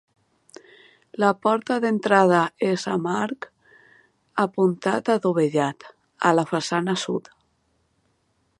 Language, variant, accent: Catalan, Valencià septentrional, valencià